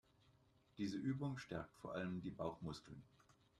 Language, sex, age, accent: German, male, 60-69, Deutschland Deutsch